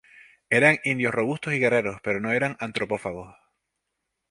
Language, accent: Spanish, España: Islas Canarias